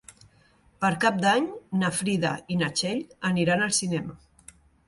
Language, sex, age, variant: Catalan, female, 40-49, Central